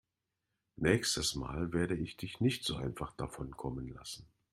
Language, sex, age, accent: German, male, 50-59, Deutschland Deutsch